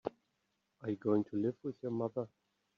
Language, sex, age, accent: English, male, 30-39, United States English